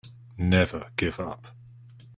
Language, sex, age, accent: English, male, 30-39, England English